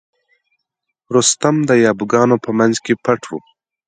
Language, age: Pashto, 19-29